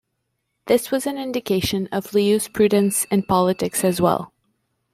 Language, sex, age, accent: English, female, 30-39, Canadian English